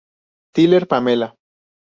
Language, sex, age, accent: Spanish, male, 19-29, México